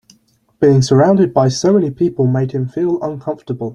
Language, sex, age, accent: English, male, under 19, England English